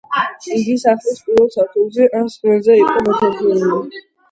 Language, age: Georgian, under 19